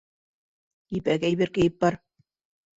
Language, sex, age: Bashkir, female, 60-69